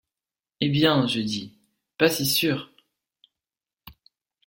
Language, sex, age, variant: French, male, 40-49, Français de métropole